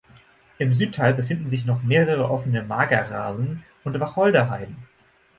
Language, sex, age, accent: German, male, 19-29, Deutschland Deutsch; Norddeutsch